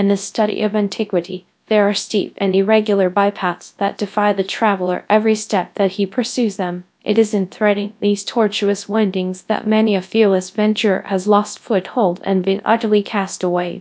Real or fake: fake